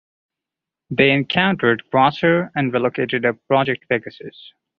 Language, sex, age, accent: English, male, 19-29, India and South Asia (India, Pakistan, Sri Lanka)